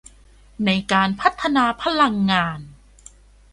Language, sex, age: Thai, female, 19-29